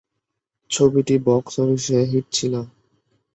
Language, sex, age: Bengali, male, 19-29